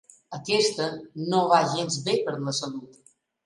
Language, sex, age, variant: Catalan, female, 40-49, Balear